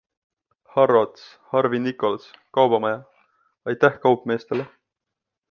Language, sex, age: Estonian, male, 19-29